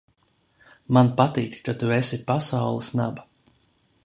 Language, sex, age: Latvian, male, 30-39